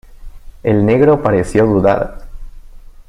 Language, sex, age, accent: Spanish, male, 19-29, Andino-Pacífico: Colombia, Perú, Ecuador, oeste de Bolivia y Venezuela andina